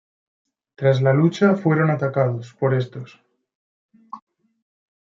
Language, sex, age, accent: Spanish, male, 19-29, España: Centro-Sur peninsular (Madrid, Toledo, Castilla-La Mancha)